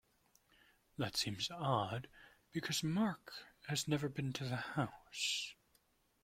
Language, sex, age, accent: English, male, 19-29, United States English